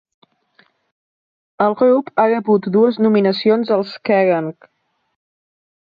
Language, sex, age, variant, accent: Catalan, female, 30-39, Central, central